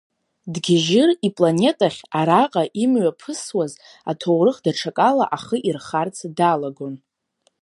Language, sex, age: Abkhazian, female, under 19